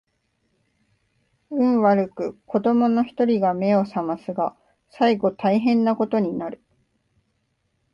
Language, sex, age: Japanese, female, 19-29